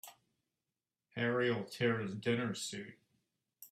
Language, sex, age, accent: English, male, 50-59, United States English